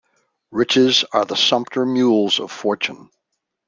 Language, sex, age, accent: English, male, 70-79, United States English